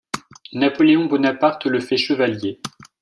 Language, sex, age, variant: French, male, 40-49, Français de métropole